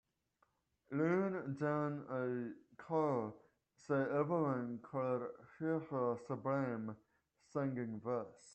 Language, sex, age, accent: English, male, 30-39, United States English